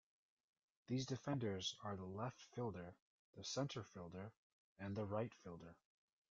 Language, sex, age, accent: English, male, 30-39, United States English